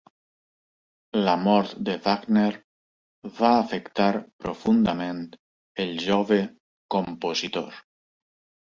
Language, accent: Catalan, valencià